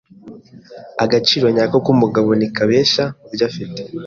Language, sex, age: Kinyarwanda, male, 19-29